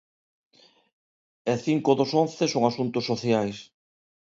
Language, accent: Galician, Neofalante